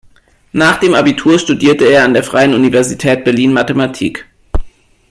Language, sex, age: German, male, 30-39